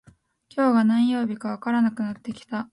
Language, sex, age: Japanese, female, 19-29